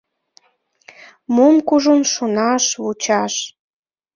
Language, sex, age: Mari, female, 19-29